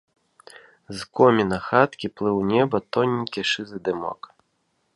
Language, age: Belarusian, 30-39